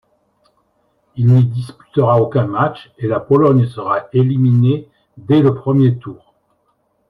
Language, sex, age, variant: French, male, 60-69, Français de métropole